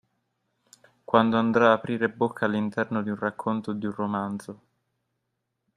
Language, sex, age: Italian, male, 19-29